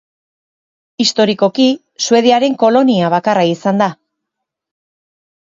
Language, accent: Basque, Erdialdekoa edo Nafarra (Gipuzkoa, Nafarroa)